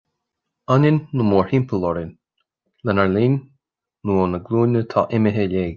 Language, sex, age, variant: Irish, male, 30-39, Gaeilge Chonnacht